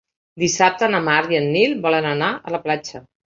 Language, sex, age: Catalan, female, 60-69